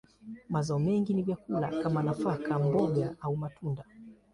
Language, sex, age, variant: Swahili, male, 30-39, Kiswahili cha Bara ya Tanzania